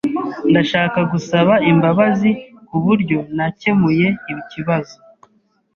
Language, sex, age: Kinyarwanda, male, 30-39